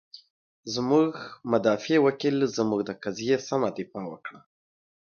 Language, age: Pashto, 19-29